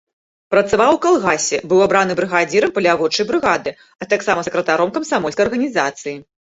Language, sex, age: Belarusian, female, 40-49